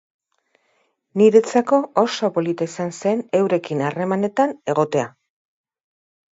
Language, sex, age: Basque, female, 50-59